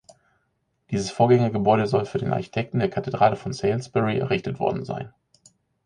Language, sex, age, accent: German, male, 40-49, Deutschland Deutsch